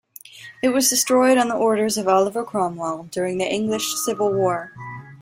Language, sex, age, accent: English, female, 19-29, United States English